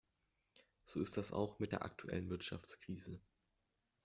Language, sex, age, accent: German, male, 19-29, Deutschland Deutsch